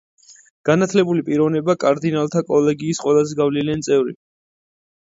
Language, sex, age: Georgian, male, 19-29